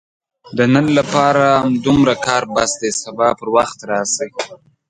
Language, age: Pashto, under 19